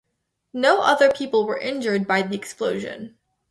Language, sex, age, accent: English, female, under 19, United States English